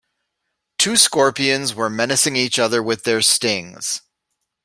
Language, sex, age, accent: English, male, 40-49, United States English